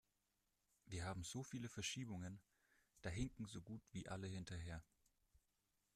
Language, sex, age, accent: German, male, 19-29, Deutschland Deutsch